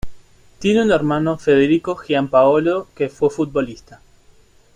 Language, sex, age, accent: Spanish, male, 19-29, Rioplatense: Argentina, Uruguay, este de Bolivia, Paraguay